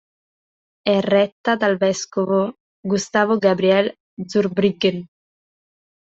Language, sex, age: Italian, female, 19-29